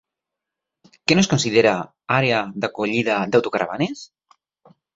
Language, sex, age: Catalan, male, 40-49